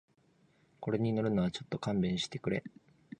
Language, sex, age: Japanese, male, 19-29